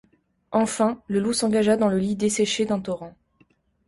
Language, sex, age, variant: French, female, 19-29, Français de métropole